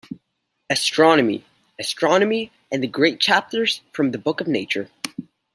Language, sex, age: English, male, 19-29